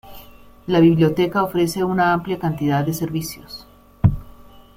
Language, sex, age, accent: Spanish, female, 50-59, Andino-Pacífico: Colombia, Perú, Ecuador, oeste de Bolivia y Venezuela andina